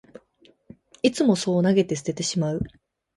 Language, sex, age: Japanese, female, 19-29